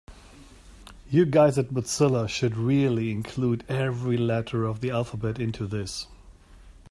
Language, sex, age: English, male, 40-49